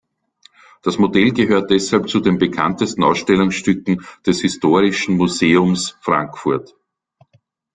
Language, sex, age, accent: German, male, 50-59, Österreichisches Deutsch